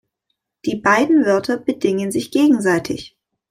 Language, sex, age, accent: German, female, 19-29, Deutschland Deutsch